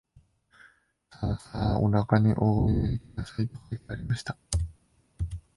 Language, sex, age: Japanese, male, 19-29